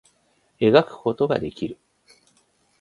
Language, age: Japanese, 40-49